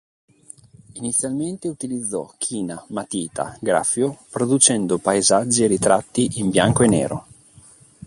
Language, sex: Italian, male